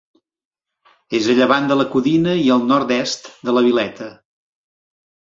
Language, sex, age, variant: Catalan, male, 60-69, Central